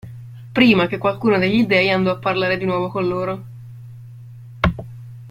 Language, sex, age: Italian, female, 19-29